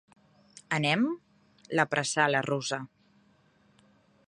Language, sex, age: Catalan, female, 30-39